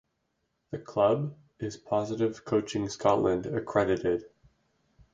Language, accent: English, Canadian English